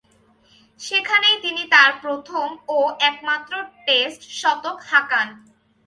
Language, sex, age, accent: Bengali, female, 19-29, Bangla